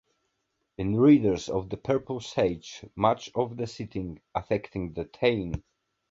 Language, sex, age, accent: English, male, 30-39, England English